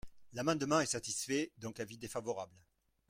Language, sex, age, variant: French, male, 50-59, Français de métropole